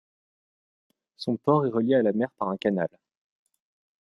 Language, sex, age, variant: French, male, 19-29, Français de métropole